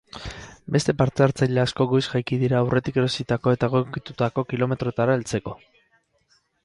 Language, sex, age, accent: Basque, male, 30-39, Mendebalekoa (Araba, Bizkaia, Gipuzkoako mendebaleko herri batzuk)